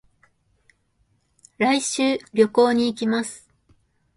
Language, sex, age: Japanese, female, 19-29